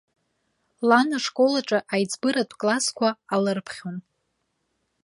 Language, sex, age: Abkhazian, female, 19-29